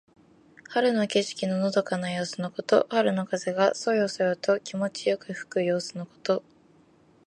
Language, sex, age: Japanese, female, 19-29